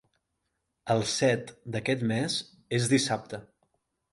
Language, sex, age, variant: Catalan, male, 19-29, Central